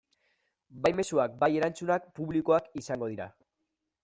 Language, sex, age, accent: Basque, male, 19-29, Mendebalekoa (Araba, Bizkaia, Gipuzkoako mendebaleko herri batzuk)